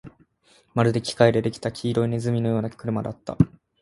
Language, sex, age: Japanese, male, 19-29